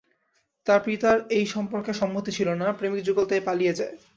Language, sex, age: Bengali, male, 19-29